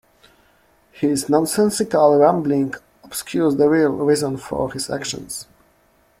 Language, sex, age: English, male, 30-39